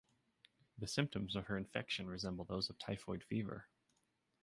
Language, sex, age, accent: English, male, 30-39, United States English